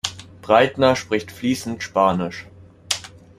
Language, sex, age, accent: German, male, under 19, Deutschland Deutsch